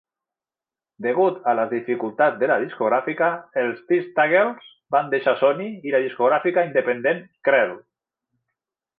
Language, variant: Catalan, Central